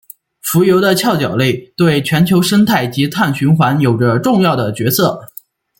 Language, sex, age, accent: Chinese, male, 19-29, 出生地：山西省